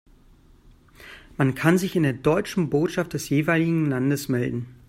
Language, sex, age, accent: German, male, 30-39, Deutschland Deutsch